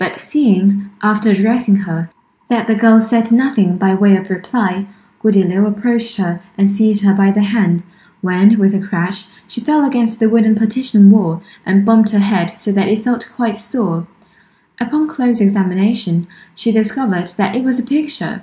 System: none